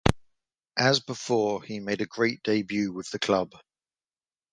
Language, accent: English, England English